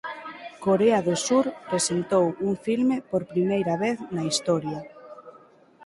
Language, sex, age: Galician, female, 19-29